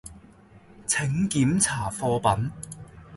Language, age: Cantonese, 30-39